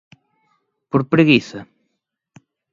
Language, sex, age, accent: Galician, male, 30-39, Normativo (estándar)